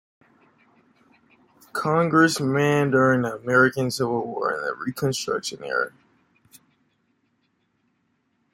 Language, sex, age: English, male, under 19